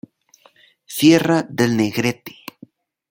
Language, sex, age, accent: Spanish, male, 19-29, América central